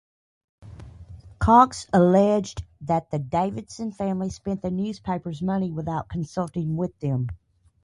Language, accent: English, United States English